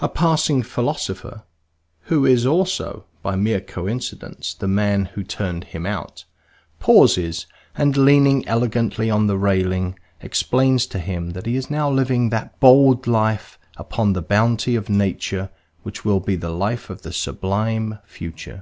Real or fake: real